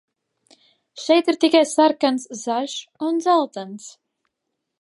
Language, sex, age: Latvian, female, 19-29